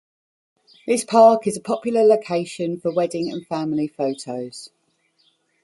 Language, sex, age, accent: English, female, 40-49, England English